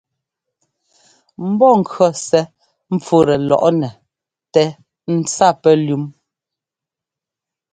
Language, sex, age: Ngomba, female, 40-49